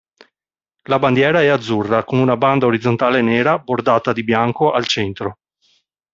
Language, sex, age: Italian, male, 40-49